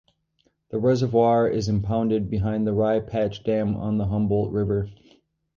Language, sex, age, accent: English, male, 30-39, United States English